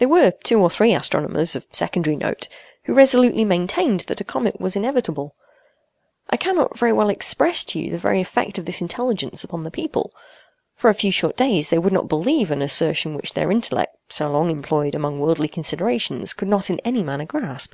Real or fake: real